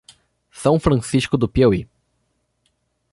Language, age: Portuguese, 19-29